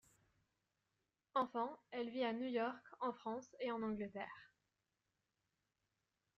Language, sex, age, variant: French, female, 19-29, Français de métropole